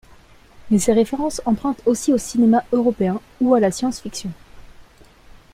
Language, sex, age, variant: French, female, 19-29, Français de métropole